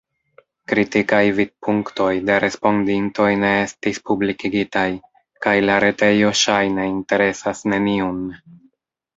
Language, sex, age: Esperanto, male, 30-39